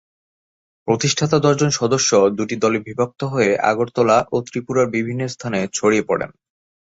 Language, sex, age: Bengali, male, 19-29